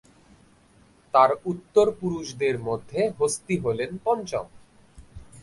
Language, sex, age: Bengali, male, 19-29